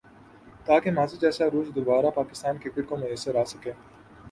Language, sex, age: Urdu, male, 19-29